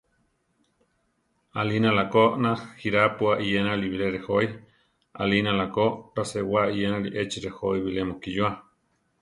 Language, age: Central Tarahumara, 30-39